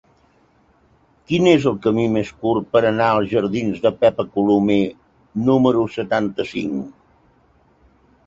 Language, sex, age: Catalan, male, 70-79